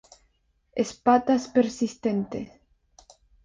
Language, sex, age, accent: Spanish, female, 19-29, España: Islas Canarias